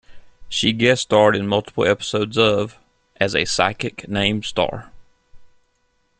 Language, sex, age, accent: English, male, 40-49, United States English